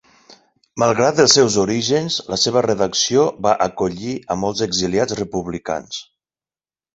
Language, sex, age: Catalan, male, 40-49